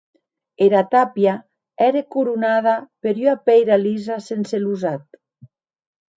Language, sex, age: Occitan, female, 50-59